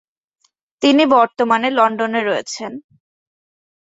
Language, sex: Bengali, female